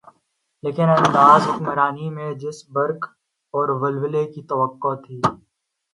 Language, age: Urdu, 19-29